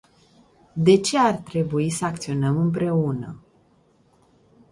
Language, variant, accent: Romanian, Romanian-Romania, Muntenesc